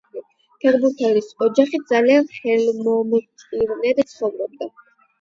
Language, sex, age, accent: Georgian, male, under 19, ჩვეულებრივი